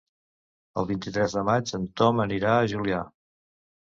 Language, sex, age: Catalan, male, 60-69